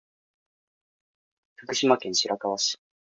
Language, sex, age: Japanese, male, 19-29